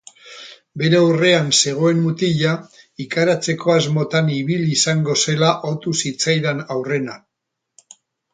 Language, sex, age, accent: Basque, male, 60-69, Erdialdekoa edo Nafarra (Gipuzkoa, Nafarroa)